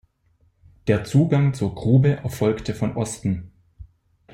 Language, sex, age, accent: German, male, 30-39, Deutschland Deutsch